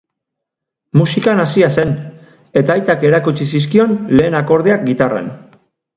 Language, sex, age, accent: Basque, male, 40-49, Erdialdekoa edo Nafarra (Gipuzkoa, Nafarroa)